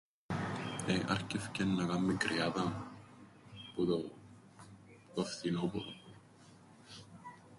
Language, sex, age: Greek, male, 19-29